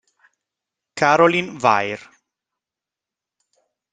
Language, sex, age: Italian, male, 30-39